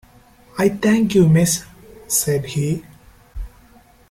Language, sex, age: English, male, 19-29